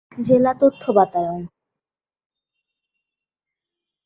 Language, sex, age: Bengali, female, 19-29